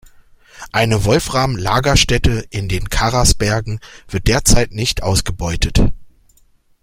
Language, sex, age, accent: German, male, 40-49, Deutschland Deutsch